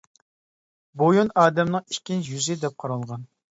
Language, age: Uyghur, 30-39